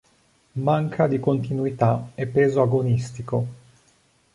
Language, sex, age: Italian, male, 40-49